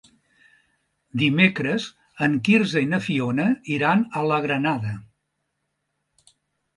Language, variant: Catalan, Central